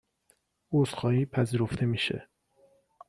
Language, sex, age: Persian, male, 30-39